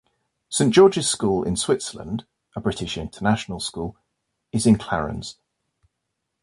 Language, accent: English, England English